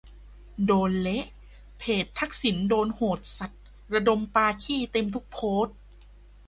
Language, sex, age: Thai, female, 19-29